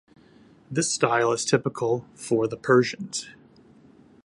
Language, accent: English, United States English